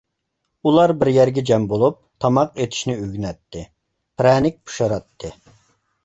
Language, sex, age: Uyghur, male, 19-29